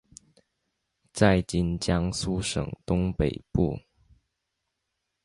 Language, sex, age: Chinese, male, under 19